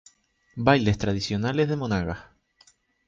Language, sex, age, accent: Spanish, male, 19-29, España: Islas Canarias